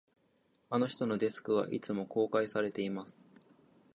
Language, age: Japanese, 19-29